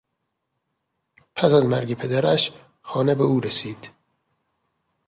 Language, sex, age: Persian, male, 30-39